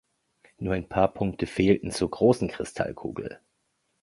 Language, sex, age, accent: German, male, 30-39, Deutschland Deutsch